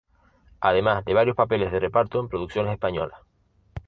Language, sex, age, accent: Spanish, male, 30-39, España: Islas Canarias